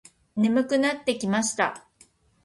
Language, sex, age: Japanese, female, 50-59